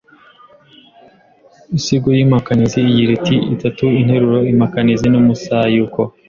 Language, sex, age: Kinyarwanda, male, 19-29